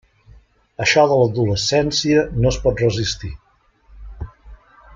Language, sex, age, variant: Catalan, male, 40-49, Central